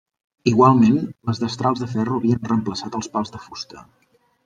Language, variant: Catalan, Central